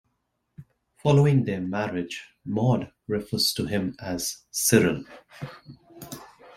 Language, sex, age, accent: English, male, 30-39, India and South Asia (India, Pakistan, Sri Lanka)